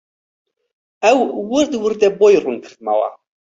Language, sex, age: Central Kurdish, male, 30-39